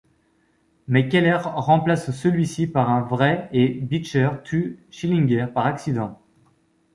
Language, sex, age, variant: French, male, 40-49, Français de métropole